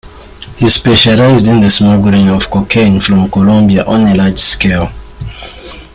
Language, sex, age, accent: English, male, 30-39, Southern African (South Africa, Zimbabwe, Namibia)